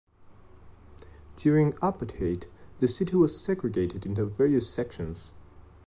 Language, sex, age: English, male, 19-29